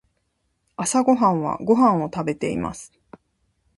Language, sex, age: Japanese, female, 40-49